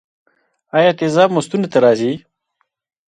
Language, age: Pashto, 30-39